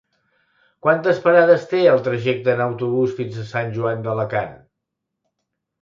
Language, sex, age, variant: Catalan, male, 60-69, Central